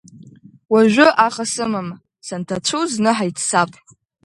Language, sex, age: Abkhazian, female, under 19